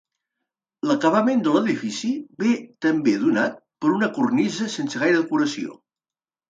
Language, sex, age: Catalan, male, 60-69